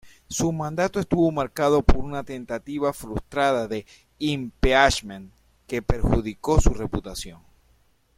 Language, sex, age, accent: Spanish, male, 40-49, Caribe: Cuba, Venezuela, Puerto Rico, República Dominicana, Panamá, Colombia caribeña, México caribeño, Costa del golfo de México